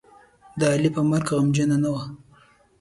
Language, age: Pashto, 19-29